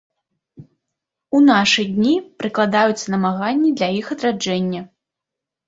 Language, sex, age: Belarusian, female, 30-39